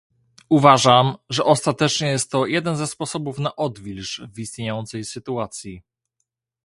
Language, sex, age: Polish, male, 19-29